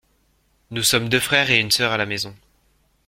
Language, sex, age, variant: French, male, 19-29, Français de métropole